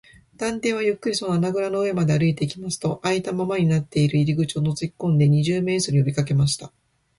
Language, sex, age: Japanese, female, 40-49